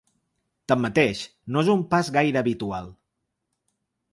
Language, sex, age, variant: Catalan, male, 40-49, Balear